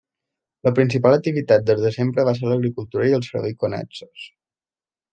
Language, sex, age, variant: Catalan, male, 19-29, Balear